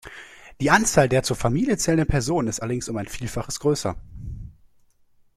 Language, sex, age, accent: German, male, 19-29, Deutschland Deutsch